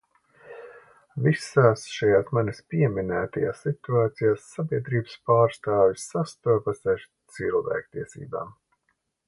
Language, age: Latvian, 50-59